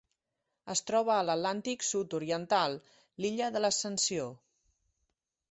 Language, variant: Catalan, Central